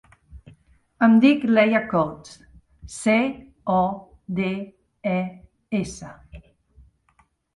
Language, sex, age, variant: Catalan, female, 50-59, Central